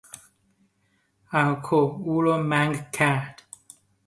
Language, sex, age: Persian, male, 30-39